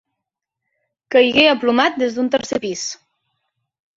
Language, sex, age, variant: Catalan, female, 19-29, Central